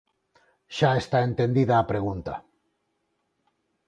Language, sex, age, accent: Galician, male, 40-49, Normativo (estándar); Neofalante